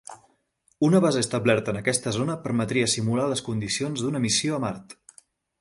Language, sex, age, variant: Catalan, male, 30-39, Central